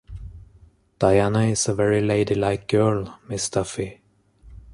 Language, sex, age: English, male, 30-39